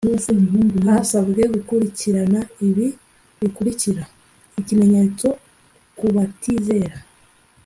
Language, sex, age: Kinyarwanda, female, 19-29